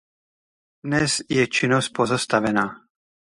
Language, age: Czech, 40-49